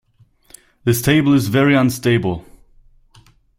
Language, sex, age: English, male, 19-29